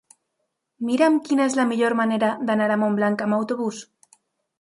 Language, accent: Catalan, valencià